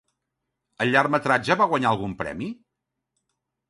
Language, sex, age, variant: Catalan, male, 50-59, Central